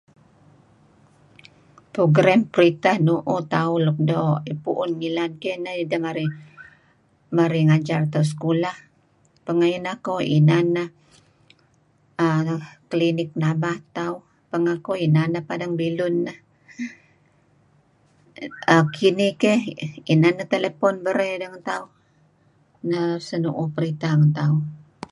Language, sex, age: Kelabit, female, 60-69